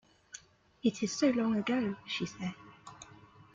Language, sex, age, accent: English, female, 30-39, England English